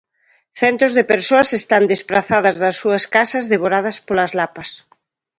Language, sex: Galician, female